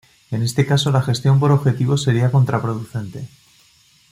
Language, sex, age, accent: Spanish, male, 40-49, España: Norte peninsular (Asturias, Castilla y León, Cantabria, País Vasco, Navarra, Aragón, La Rioja, Guadalajara, Cuenca)